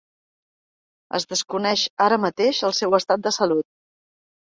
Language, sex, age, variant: Catalan, female, 50-59, Central